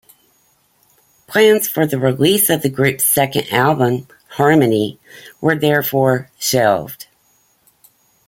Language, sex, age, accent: English, female, 50-59, United States English